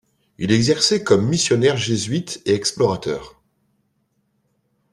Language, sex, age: French, male, 40-49